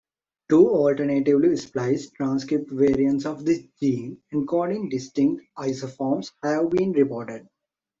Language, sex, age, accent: English, male, 19-29, England English